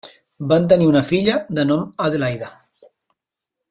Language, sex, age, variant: Catalan, male, 30-39, Central